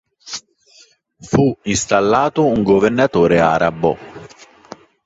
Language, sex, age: Italian, male, 40-49